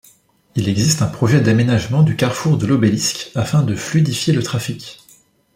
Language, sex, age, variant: French, male, 19-29, Français de métropole